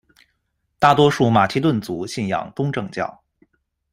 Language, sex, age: Chinese, male, 19-29